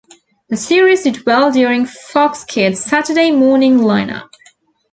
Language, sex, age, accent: English, female, 19-29, Australian English